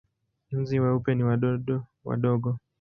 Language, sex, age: Swahili, male, 19-29